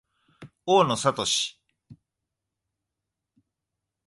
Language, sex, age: Japanese, male, 40-49